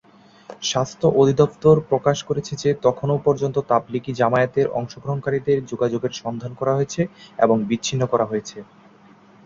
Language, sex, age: Bengali, male, 19-29